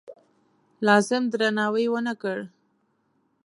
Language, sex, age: Pashto, female, 19-29